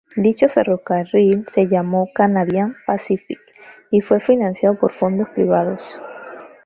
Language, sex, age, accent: Spanish, female, 19-29, Andino-Pacífico: Colombia, Perú, Ecuador, oeste de Bolivia y Venezuela andina